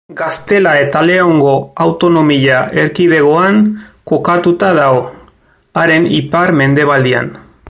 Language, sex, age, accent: Basque, male, 30-39, Erdialdekoa edo Nafarra (Gipuzkoa, Nafarroa)